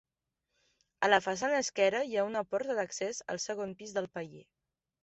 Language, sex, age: Catalan, female, 19-29